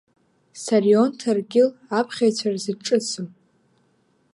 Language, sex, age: Abkhazian, female, 19-29